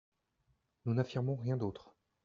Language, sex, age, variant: French, male, 30-39, Français de métropole